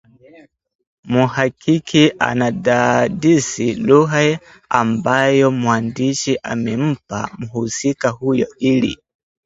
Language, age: Swahili, 19-29